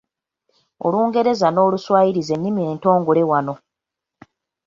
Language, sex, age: Ganda, female, 19-29